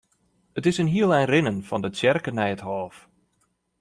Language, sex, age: Western Frisian, male, 30-39